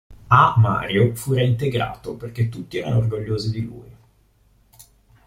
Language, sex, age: Italian, male, 19-29